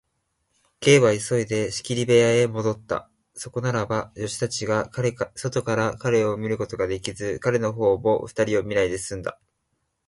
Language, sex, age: Japanese, male, 19-29